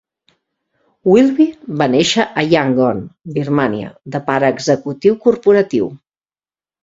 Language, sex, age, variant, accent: Catalan, female, 40-49, Central, Català central